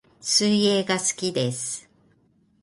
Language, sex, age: Japanese, female, 40-49